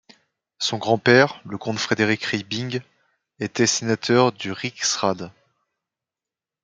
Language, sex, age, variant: French, male, 19-29, Français de métropole